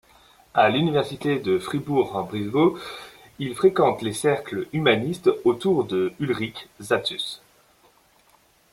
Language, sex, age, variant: French, male, 30-39, Français de métropole